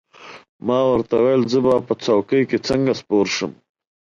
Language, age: Pashto, 19-29